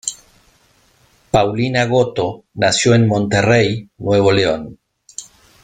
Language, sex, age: Spanish, male, 50-59